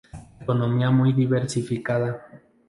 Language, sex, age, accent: Spanish, male, 19-29, México